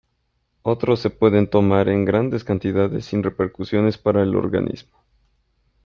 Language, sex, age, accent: Spanish, male, 19-29, México